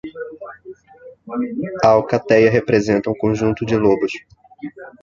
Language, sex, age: Portuguese, male, 19-29